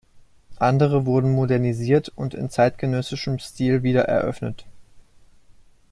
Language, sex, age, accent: German, male, 19-29, Deutschland Deutsch